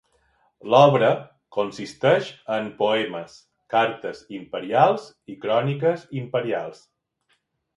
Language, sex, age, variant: Catalan, male, 40-49, Balear